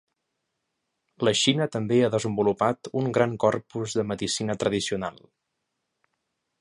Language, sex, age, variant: Catalan, male, 19-29, Central